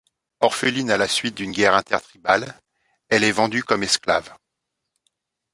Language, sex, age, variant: French, male, 40-49, Français de métropole